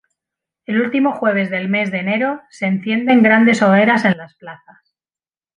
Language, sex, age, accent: Spanish, female, 40-49, España: Centro-Sur peninsular (Madrid, Toledo, Castilla-La Mancha)